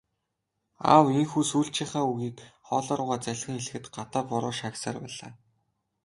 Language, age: Mongolian, 19-29